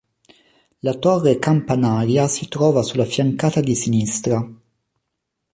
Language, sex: Italian, male